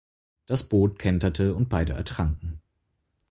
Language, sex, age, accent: German, male, 19-29, Deutschland Deutsch